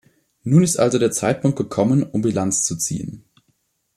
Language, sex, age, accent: German, male, 19-29, Deutschland Deutsch